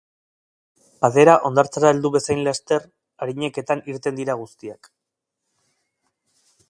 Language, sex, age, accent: Basque, male, 30-39, Erdialdekoa edo Nafarra (Gipuzkoa, Nafarroa)